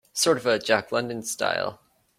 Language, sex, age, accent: English, male, under 19, United States English